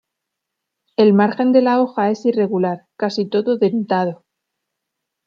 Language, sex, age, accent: Spanish, female, 30-39, España: Sur peninsular (Andalucia, Extremadura, Murcia)